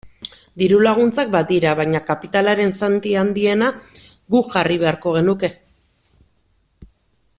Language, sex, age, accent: Basque, female, 40-49, Mendebalekoa (Araba, Bizkaia, Gipuzkoako mendebaleko herri batzuk)